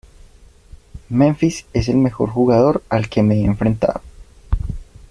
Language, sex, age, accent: Spanish, male, 19-29, Andino-Pacífico: Colombia, Perú, Ecuador, oeste de Bolivia y Venezuela andina